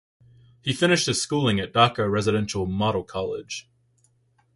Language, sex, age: English, male, 19-29